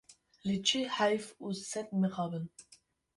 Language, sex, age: Kurdish, male, 30-39